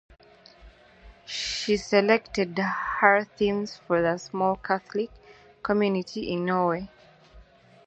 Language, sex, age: English, female, 30-39